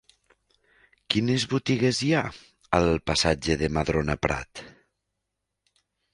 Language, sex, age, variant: Catalan, male, 30-39, Nord-Occidental